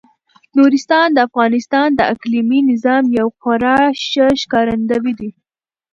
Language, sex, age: Pashto, female, 19-29